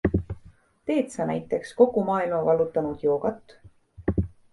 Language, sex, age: Estonian, female, 19-29